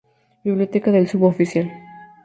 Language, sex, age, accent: Spanish, female, 19-29, México